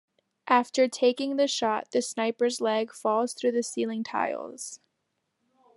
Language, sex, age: English, female, under 19